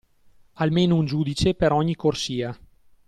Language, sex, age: Italian, male, 19-29